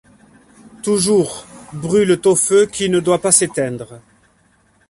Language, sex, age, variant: French, male, 40-49, Français de métropole